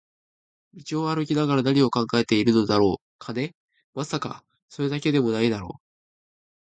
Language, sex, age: Japanese, male, 19-29